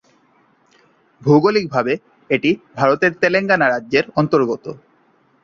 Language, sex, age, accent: Bengali, male, 19-29, প্রমিত